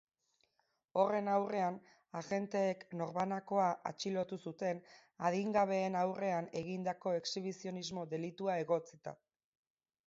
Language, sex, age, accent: Basque, female, 30-39, Erdialdekoa edo Nafarra (Gipuzkoa, Nafarroa)